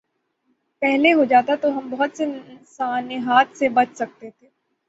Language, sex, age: Urdu, female, 19-29